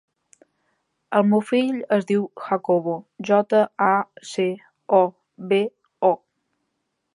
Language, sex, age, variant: Catalan, female, 30-39, Central